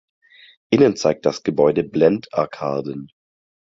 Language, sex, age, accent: German, male, 19-29, Deutschland Deutsch